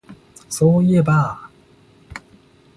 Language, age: Japanese, 19-29